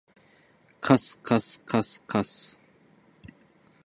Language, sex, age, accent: Japanese, male, 30-39, 関西弁